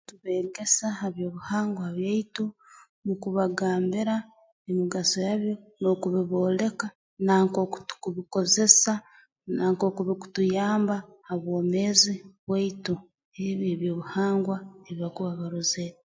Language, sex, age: Tooro, female, 19-29